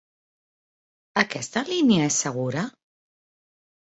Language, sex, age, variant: Catalan, female, 40-49, Central